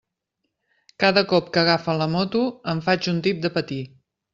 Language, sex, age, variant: Catalan, female, 50-59, Central